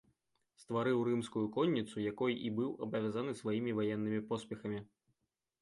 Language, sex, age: Belarusian, male, 19-29